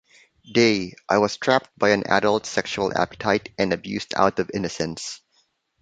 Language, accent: English, Filipino